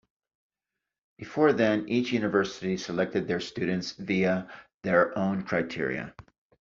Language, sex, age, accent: English, male, 50-59, United States English